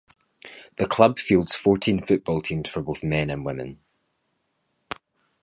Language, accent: English, Scottish English